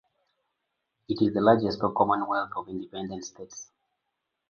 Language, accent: English, United States English